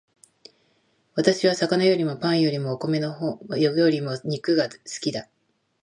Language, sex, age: Japanese, female, 50-59